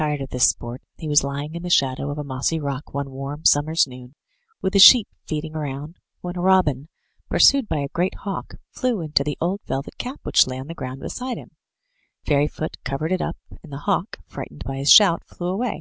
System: none